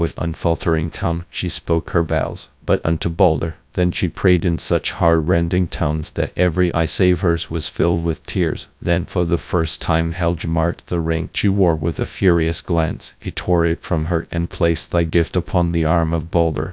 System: TTS, GradTTS